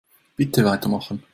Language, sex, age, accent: German, male, 19-29, Schweizerdeutsch